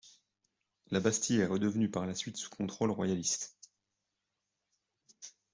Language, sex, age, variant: French, male, 30-39, Français de métropole